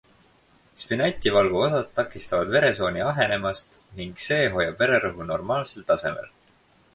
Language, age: Estonian, 19-29